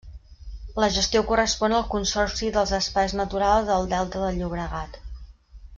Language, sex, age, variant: Catalan, female, 50-59, Central